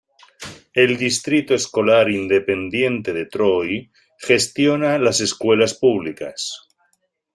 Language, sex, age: Spanish, male, 50-59